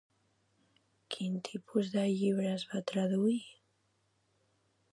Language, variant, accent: Catalan, Central, central